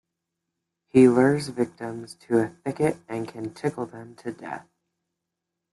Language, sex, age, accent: English, male, under 19, United States English